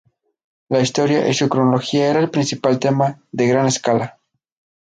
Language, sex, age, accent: Spanish, male, 19-29, México